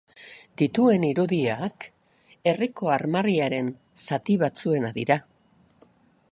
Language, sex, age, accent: Basque, female, 60-69, Erdialdekoa edo Nafarra (Gipuzkoa, Nafarroa)